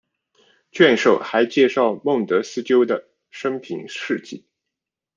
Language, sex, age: Chinese, male, 40-49